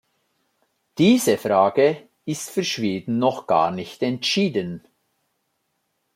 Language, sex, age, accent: German, male, 50-59, Schweizerdeutsch